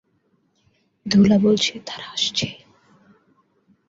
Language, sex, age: Bengali, female, under 19